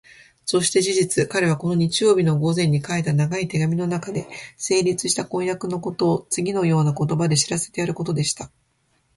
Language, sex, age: Japanese, female, 40-49